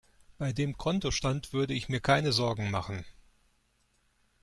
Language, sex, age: German, male, 50-59